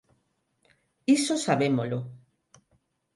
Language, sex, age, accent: Galician, female, 50-59, Neofalante